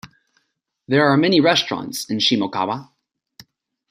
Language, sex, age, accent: English, male, 19-29, United States English